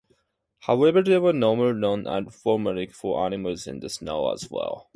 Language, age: English, 19-29